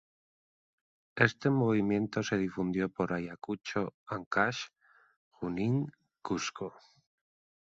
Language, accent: Spanish, España: Norte peninsular (Asturias, Castilla y León, Cantabria, País Vasco, Navarra, Aragón, La Rioja, Guadalajara, Cuenca)